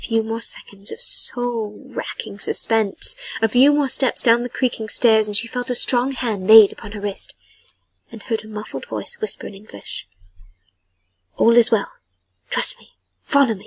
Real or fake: real